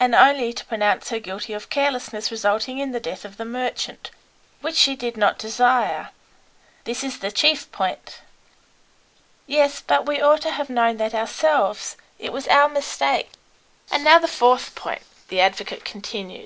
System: none